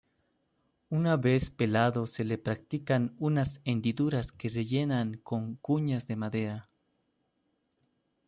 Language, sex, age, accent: Spanish, male, 19-29, Andino-Pacífico: Colombia, Perú, Ecuador, oeste de Bolivia y Venezuela andina